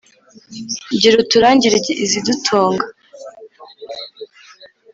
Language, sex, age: Kinyarwanda, female, 19-29